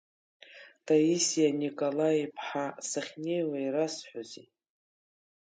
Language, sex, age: Abkhazian, female, 50-59